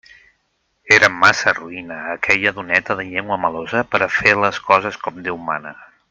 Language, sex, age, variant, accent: Catalan, male, 50-59, Central, central